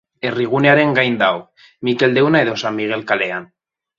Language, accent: Basque, Erdialdekoa edo Nafarra (Gipuzkoa, Nafarroa)